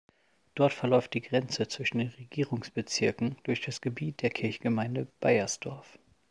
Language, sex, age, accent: German, male, 19-29, Deutschland Deutsch